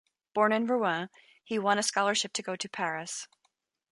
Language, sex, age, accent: English, female, 30-39, United States English